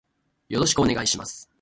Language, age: Japanese, 19-29